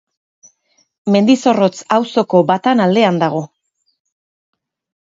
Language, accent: Basque, Erdialdekoa edo Nafarra (Gipuzkoa, Nafarroa)